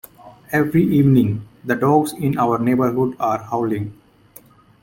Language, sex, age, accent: English, male, 30-39, India and South Asia (India, Pakistan, Sri Lanka)